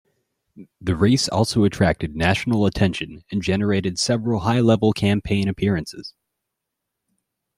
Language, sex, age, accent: English, male, 19-29, United States English